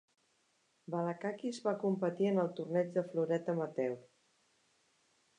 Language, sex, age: Catalan, female, 60-69